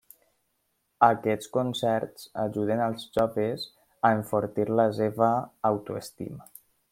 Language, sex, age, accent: Catalan, male, under 19, valencià